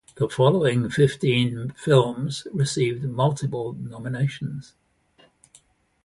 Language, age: English, 80-89